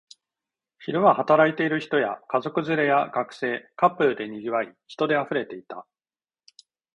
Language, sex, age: Japanese, male, 40-49